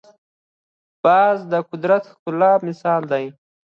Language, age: Pashto, under 19